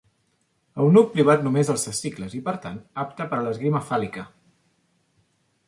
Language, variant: Catalan, Central